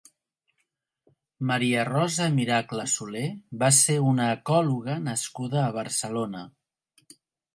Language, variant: Catalan, Central